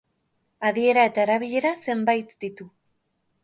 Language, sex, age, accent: Basque, female, 30-39, Erdialdekoa edo Nafarra (Gipuzkoa, Nafarroa)